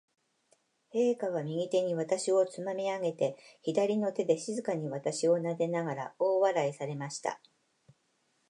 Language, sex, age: Japanese, female, 50-59